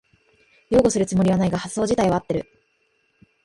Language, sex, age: Japanese, female, 19-29